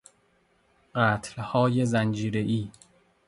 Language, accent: Persian, فارسی